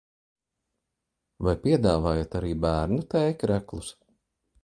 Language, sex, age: Latvian, male, 40-49